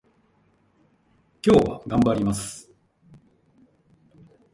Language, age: Japanese, 50-59